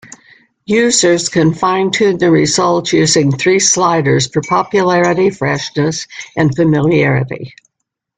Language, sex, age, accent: English, female, 80-89, United States English